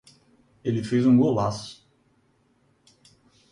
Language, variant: Portuguese, Portuguese (Brasil)